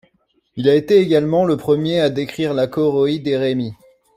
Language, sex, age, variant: French, male, 19-29, Français de métropole